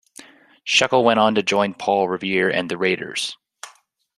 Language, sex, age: English, male, 19-29